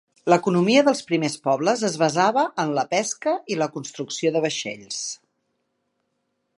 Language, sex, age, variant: Catalan, female, 50-59, Central